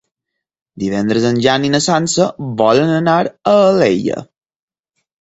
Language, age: Catalan, 19-29